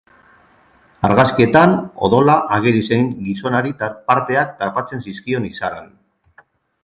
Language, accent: Basque, Mendebalekoa (Araba, Bizkaia, Gipuzkoako mendebaleko herri batzuk)